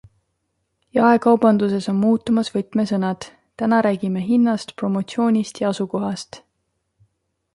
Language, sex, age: Estonian, female, 30-39